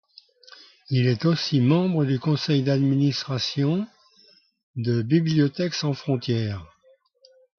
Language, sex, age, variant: French, male, 80-89, Français de métropole